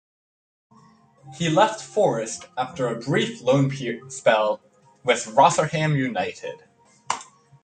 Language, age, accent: English, 19-29, United States English